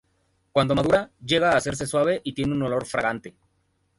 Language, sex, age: Spanish, male, 30-39